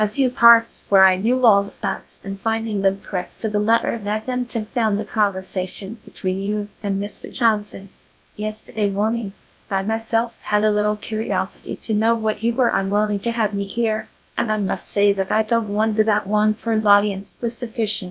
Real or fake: fake